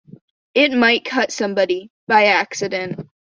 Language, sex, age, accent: English, female, under 19, United States English